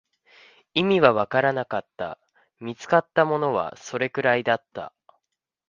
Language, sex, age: Japanese, male, 19-29